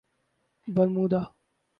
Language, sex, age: Urdu, male, 19-29